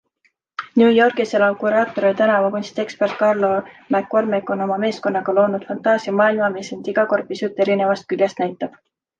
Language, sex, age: Estonian, female, 19-29